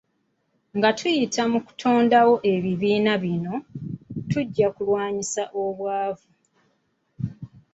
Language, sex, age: Ganda, female, 30-39